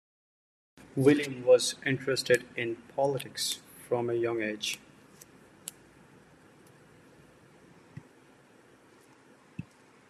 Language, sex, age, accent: English, male, 30-39, India and South Asia (India, Pakistan, Sri Lanka)